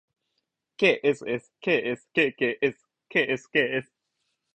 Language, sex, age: Japanese, male, 19-29